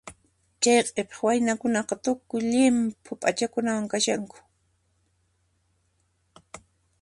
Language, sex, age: Puno Quechua, female, 40-49